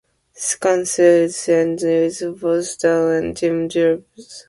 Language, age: English, 19-29